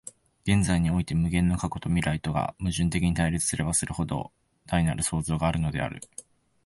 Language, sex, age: Japanese, male, 19-29